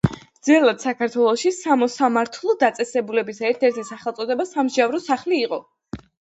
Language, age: Georgian, under 19